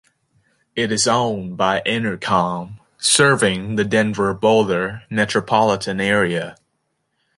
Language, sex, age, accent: English, male, 19-29, United States English